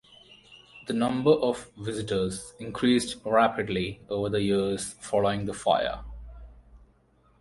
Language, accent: English, India and South Asia (India, Pakistan, Sri Lanka)